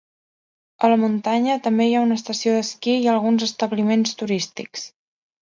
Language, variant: Catalan, Central